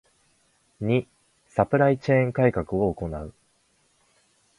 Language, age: Japanese, 19-29